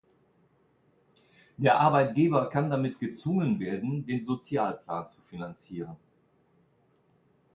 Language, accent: German, Deutschland Deutsch